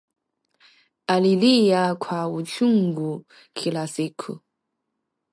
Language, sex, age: Swahili, female, 19-29